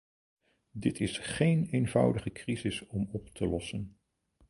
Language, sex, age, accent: Dutch, male, 60-69, Nederlands Nederlands